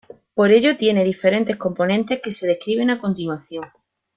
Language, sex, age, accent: Spanish, female, 40-49, España: Sur peninsular (Andalucia, Extremadura, Murcia)